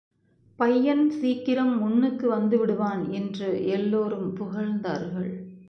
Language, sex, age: Tamil, female, 40-49